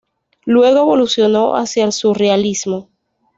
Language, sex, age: Spanish, female, 19-29